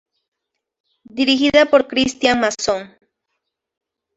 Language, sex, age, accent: Spanish, female, 19-29, Andino-Pacífico: Colombia, Perú, Ecuador, oeste de Bolivia y Venezuela andina